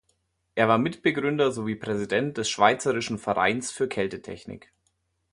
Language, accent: German, Deutschland Deutsch